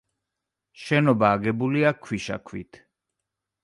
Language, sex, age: Georgian, male, 40-49